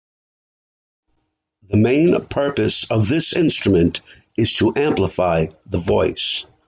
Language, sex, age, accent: English, male, 50-59, United States English